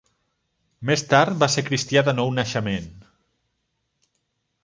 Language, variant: Catalan, Central